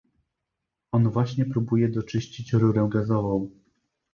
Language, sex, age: Polish, male, 30-39